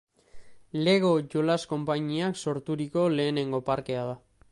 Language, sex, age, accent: Basque, male, 19-29, Mendebalekoa (Araba, Bizkaia, Gipuzkoako mendebaleko herri batzuk)